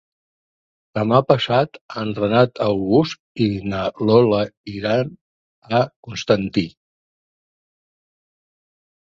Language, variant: Catalan, Central